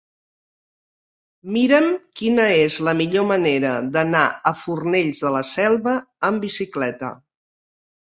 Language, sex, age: Catalan, female, 60-69